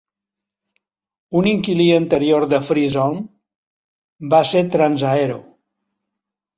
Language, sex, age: Catalan, male, 70-79